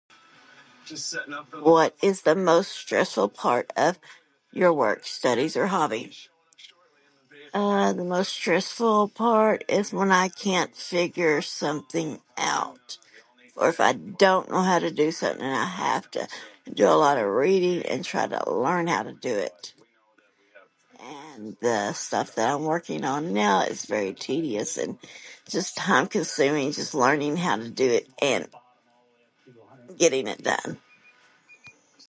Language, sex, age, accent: English, female, 40-49, United States English